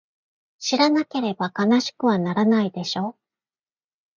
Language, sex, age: Japanese, female, 50-59